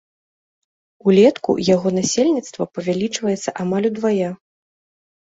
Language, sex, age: Belarusian, female, 19-29